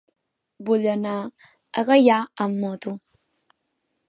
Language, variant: Catalan, Central